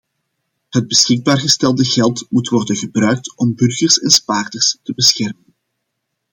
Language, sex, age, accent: Dutch, male, 40-49, Belgisch Nederlands